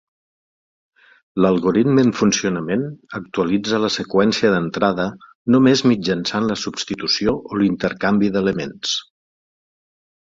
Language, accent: Catalan, central; nord-occidental